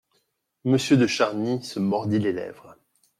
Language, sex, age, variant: French, male, 40-49, Français de métropole